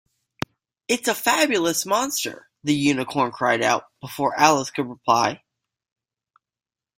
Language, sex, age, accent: English, male, under 19, United States English